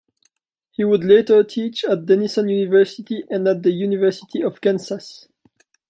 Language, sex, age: English, male, 19-29